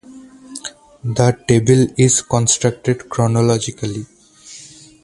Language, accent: English, India and South Asia (India, Pakistan, Sri Lanka)